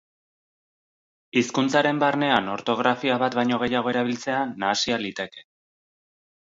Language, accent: Basque, Erdialdekoa edo Nafarra (Gipuzkoa, Nafarroa)